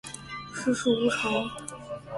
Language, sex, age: Chinese, female, 19-29